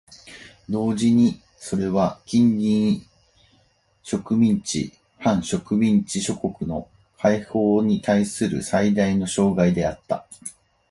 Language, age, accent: Japanese, 50-59, 標準語